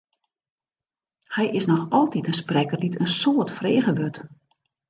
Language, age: Western Frisian, 60-69